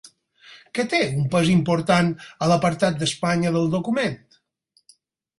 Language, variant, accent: Catalan, Balear, balear